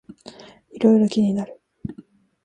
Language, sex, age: Japanese, female, 19-29